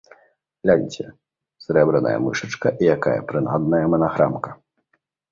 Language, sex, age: Belarusian, male, 19-29